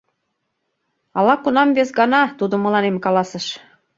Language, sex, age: Mari, female, 40-49